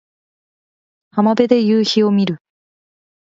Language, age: Japanese, 19-29